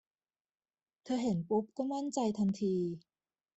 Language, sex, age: Thai, female, 30-39